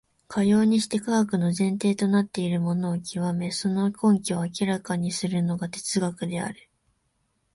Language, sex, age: Japanese, female, 19-29